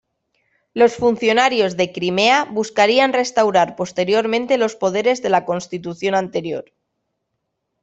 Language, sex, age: Spanish, female, 19-29